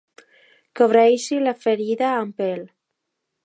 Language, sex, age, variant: Catalan, female, under 19, Alacantí